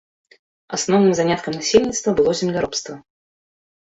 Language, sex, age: Belarusian, female, 30-39